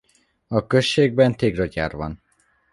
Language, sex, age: Hungarian, male, under 19